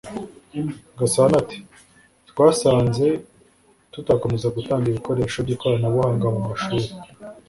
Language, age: Kinyarwanda, 30-39